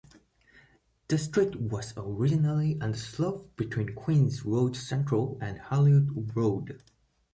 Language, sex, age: English, male, 19-29